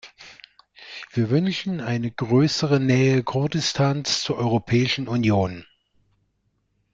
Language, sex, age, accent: German, male, 60-69, Deutschland Deutsch